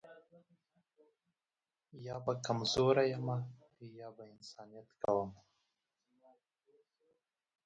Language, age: Pashto, 19-29